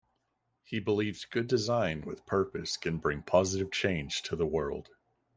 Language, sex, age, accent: English, male, 19-29, United States English